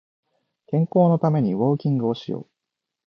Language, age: Japanese, 19-29